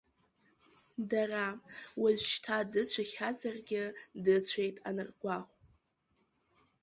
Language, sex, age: Abkhazian, female, under 19